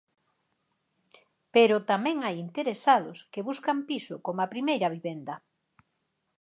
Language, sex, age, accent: Galician, female, 50-59, Normativo (estándar)